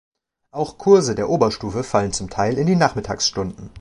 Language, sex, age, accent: German, male, 19-29, Deutschland Deutsch